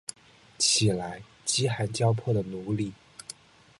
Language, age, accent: Chinese, 19-29, 出生地：四川省